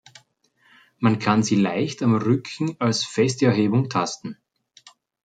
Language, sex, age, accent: German, male, 40-49, Österreichisches Deutsch